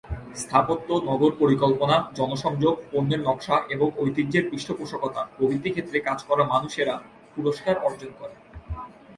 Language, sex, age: Bengali, male, 19-29